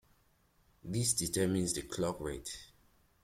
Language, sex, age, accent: English, male, 19-29, England English